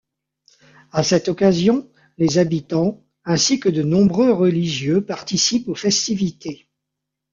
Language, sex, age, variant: French, male, 40-49, Français de métropole